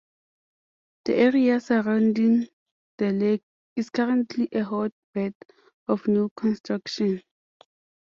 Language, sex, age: English, female, 19-29